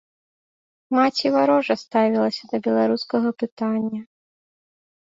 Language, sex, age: Belarusian, female, 19-29